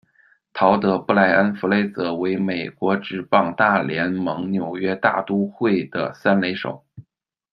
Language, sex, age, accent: Chinese, male, 30-39, 出生地：北京市